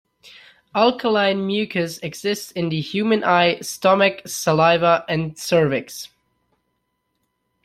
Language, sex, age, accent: English, male, 19-29, United States English